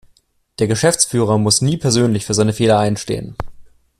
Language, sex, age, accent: German, male, 19-29, Deutschland Deutsch